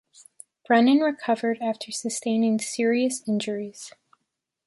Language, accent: English, United States English